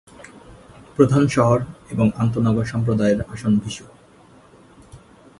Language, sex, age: Bengali, male, 19-29